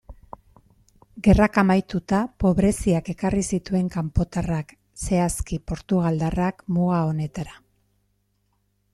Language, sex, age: Basque, female, 50-59